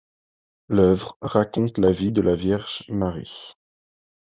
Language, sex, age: French, male, 19-29